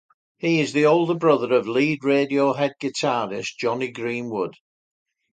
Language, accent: English, England English